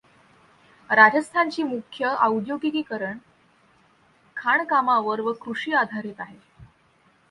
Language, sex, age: Marathi, female, under 19